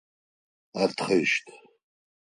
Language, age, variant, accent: Adyghe, 40-49, Адыгабзэ (Кирил, пстэумэ зэдыряе), Кıэмгуй (Çemguy)